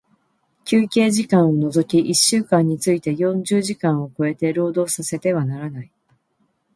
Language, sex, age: Japanese, female, 50-59